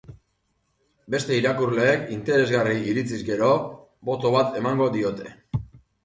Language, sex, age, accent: Basque, male, 40-49, Mendebalekoa (Araba, Bizkaia, Gipuzkoako mendebaleko herri batzuk)